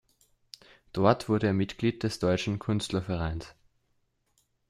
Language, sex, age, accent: German, male, under 19, Österreichisches Deutsch